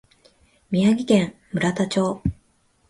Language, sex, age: Japanese, female, 30-39